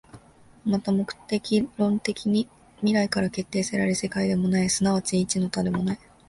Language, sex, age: Japanese, female, 19-29